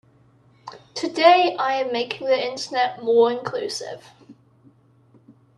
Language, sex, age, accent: English, male, under 19, England English